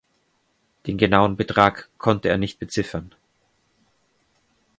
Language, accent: German, Deutschland Deutsch